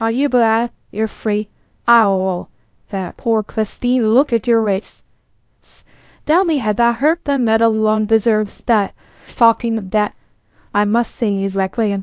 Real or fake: fake